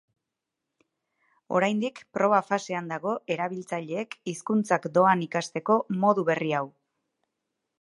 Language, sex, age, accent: Basque, female, 30-39, Erdialdekoa edo Nafarra (Gipuzkoa, Nafarroa)